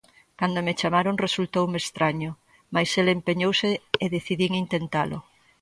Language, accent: Galician, Atlántico (seseo e gheada)